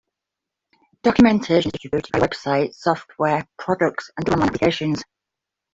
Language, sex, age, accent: English, female, 40-49, England English